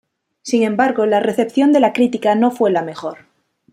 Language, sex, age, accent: Spanish, female, 19-29, España: Norte peninsular (Asturias, Castilla y León, Cantabria, País Vasco, Navarra, Aragón, La Rioja, Guadalajara, Cuenca)